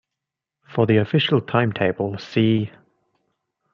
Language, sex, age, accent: English, male, 19-29, England English